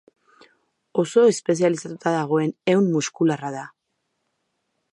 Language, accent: Basque, Mendebalekoa (Araba, Bizkaia, Gipuzkoako mendebaleko herri batzuk)